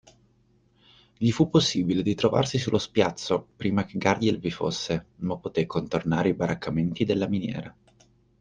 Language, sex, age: Italian, male, 19-29